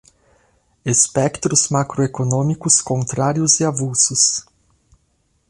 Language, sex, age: Portuguese, male, 30-39